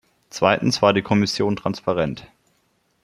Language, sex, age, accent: German, male, 30-39, Deutschland Deutsch